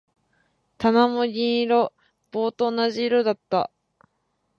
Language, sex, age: Japanese, female, 19-29